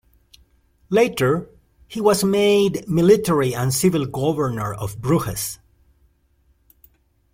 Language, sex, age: English, male, 60-69